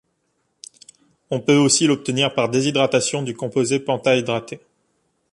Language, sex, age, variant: French, male, 19-29, Français de métropole